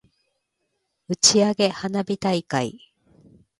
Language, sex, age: Japanese, female, 50-59